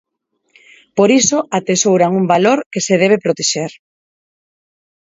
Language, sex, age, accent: Galician, female, 40-49, Neofalante